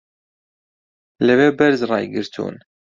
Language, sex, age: Central Kurdish, male, 19-29